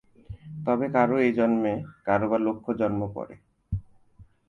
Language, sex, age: Bengali, male, 19-29